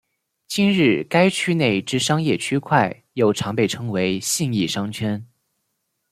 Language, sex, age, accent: Chinese, male, 19-29, 出生地：湖北省